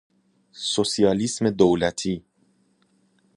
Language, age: Persian, 30-39